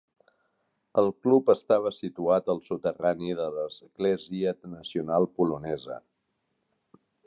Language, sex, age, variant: Catalan, male, 50-59, Central